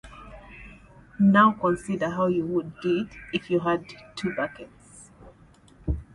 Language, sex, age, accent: English, female, 30-39, England English